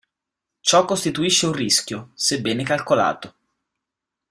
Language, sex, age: Italian, male, 19-29